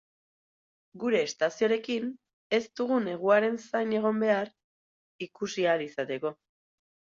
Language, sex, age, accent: Basque, female, 30-39, Erdialdekoa edo Nafarra (Gipuzkoa, Nafarroa)